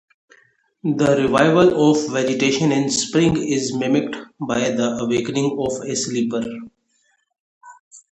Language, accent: English, India and South Asia (India, Pakistan, Sri Lanka)